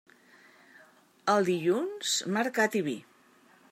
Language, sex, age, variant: Catalan, female, 50-59, Central